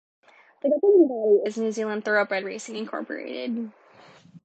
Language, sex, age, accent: English, female, 19-29, United States English